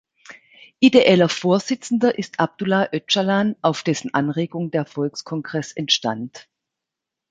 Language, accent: German, Deutschland Deutsch